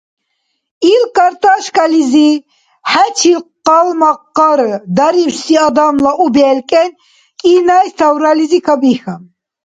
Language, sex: Dargwa, female